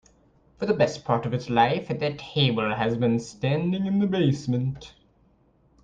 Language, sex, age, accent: English, male, 19-29, United States English